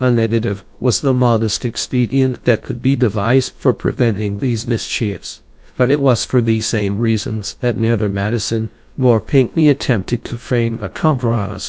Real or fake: fake